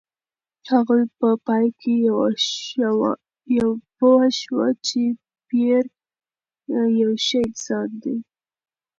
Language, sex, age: Pashto, female, 19-29